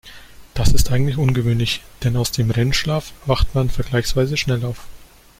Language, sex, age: German, male, 19-29